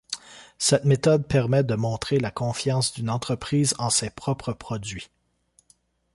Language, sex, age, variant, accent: French, male, 30-39, Français d'Amérique du Nord, Français du Canada